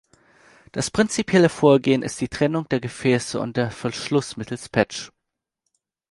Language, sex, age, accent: German, male, 19-29, Deutschland Deutsch